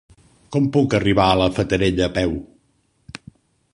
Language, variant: Catalan, Nord-Occidental